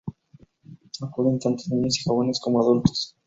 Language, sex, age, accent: Spanish, male, 19-29, México